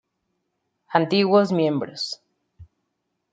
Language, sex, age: Spanish, female, 30-39